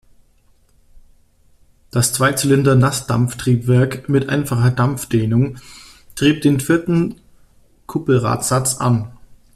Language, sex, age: German, male, 30-39